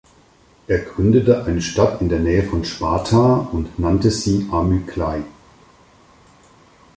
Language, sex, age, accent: German, male, 50-59, Deutschland Deutsch